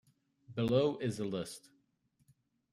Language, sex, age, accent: English, male, 19-29, United States English